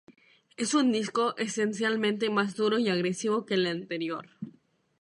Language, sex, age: Spanish, female, 19-29